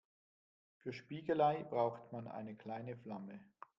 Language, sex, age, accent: German, male, 50-59, Schweizerdeutsch